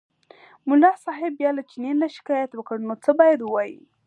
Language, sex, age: Pashto, female, 19-29